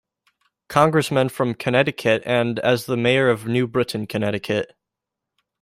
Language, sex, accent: English, male, United States English